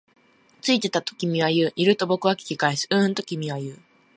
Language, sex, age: Japanese, female, 19-29